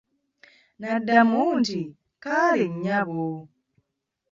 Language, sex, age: Ganda, female, 19-29